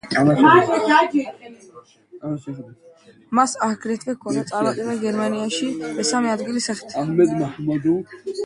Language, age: Georgian, under 19